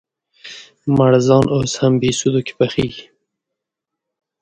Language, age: Pashto, 30-39